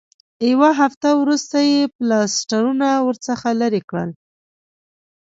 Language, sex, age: Pashto, female, 19-29